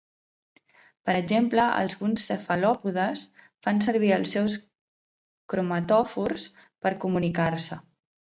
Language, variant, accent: Catalan, Central, central